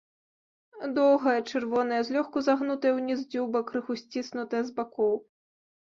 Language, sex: Belarusian, female